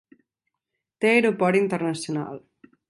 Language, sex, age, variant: Catalan, female, 19-29, Central